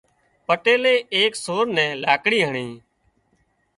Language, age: Wadiyara Koli, 19-29